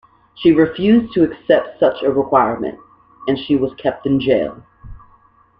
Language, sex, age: English, female, 19-29